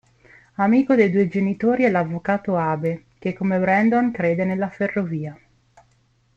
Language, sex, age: Italian, female, 19-29